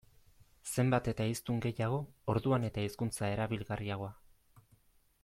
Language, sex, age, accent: Basque, male, 19-29, Erdialdekoa edo Nafarra (Gipuzkoa, Nafarroa)